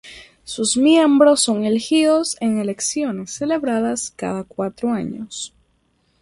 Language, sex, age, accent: Spanish, female, under 19, Caribe: Cuba, Venezuela, Puerto Rico, República Dominicana, Panamá, Colombia caribeña, México caribeño, Costa del golfo de México